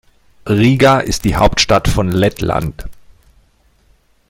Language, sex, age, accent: German, male, 50-59, Deutschland Deutsch